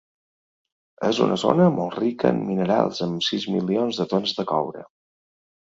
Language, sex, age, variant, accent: Catalan, male, 40-49, Balear, mallorquí